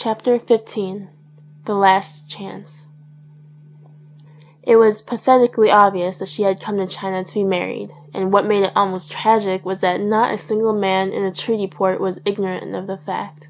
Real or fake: real